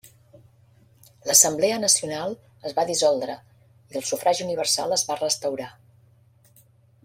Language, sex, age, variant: Catalan, female, 50-59, Central